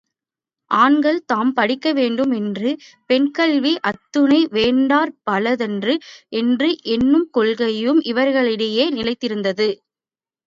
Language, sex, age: Tamil, female, 19-29